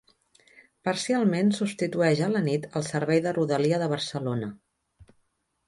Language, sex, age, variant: Catalan, female, 40-49, Central